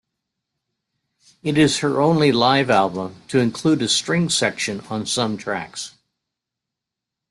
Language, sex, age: English, male, 70-79